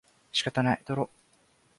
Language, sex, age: Japanese, male, 19-29